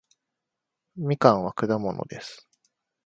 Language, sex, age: Japanese, male, 19-29